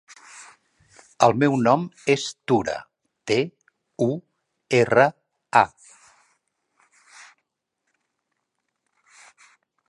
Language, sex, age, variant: Catalan, male, 50-59, Central